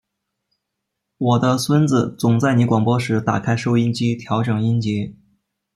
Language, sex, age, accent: Chinese, male, 19-29, 出生地：四川省